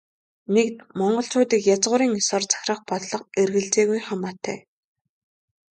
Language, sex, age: Mongolian, female, 19-29